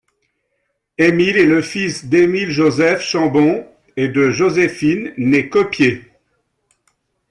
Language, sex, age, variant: French, male, 60-69, Français de métropole